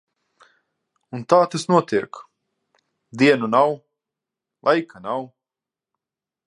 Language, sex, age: Latvian, male, 30-39